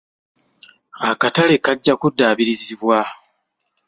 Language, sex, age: Ganda, male, 30-39